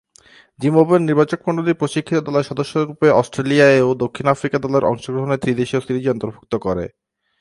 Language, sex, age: Bengali, male, 19-29